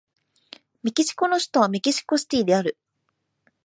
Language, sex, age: Japanese, female, 19-29